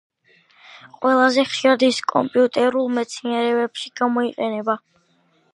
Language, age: Georgian, under 19